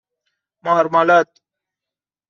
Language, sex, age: Persian, male, 30-39